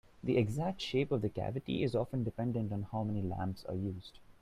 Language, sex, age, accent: English, male, 19-29, India and South Asia (India, Pakistan, Sri Lanka)